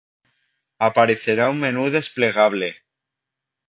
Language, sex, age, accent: Spanish, male, 19-29, España: Centro-Sur peninsular (Madrid, Toledo, Castilla-La Mancha)